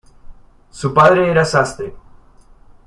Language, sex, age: Spanish, male, 30-39